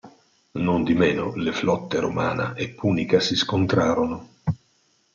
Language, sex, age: Italian, male, 50-59